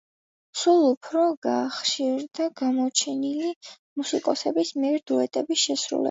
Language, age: Georgian, under 19